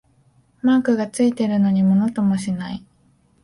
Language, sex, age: Japanese, female, 19-29